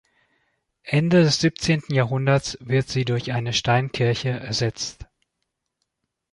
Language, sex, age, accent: German, male, 40-49, Deutschland Deutsch